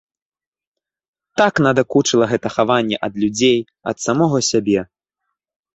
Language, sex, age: Belarusian, male, 19-29